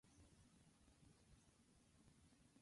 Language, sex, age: English, female, 19-29